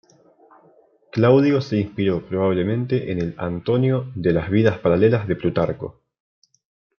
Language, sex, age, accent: Spanish, male, 19-29, Rioplatense: Argentina, Uruguay, este de Bolivia, Paraguay